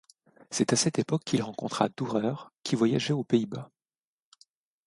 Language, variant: French, Français de métropole